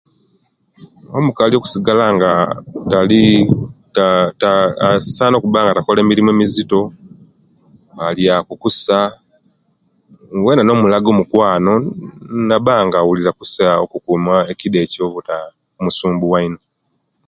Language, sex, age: Kenyi, male, 50-59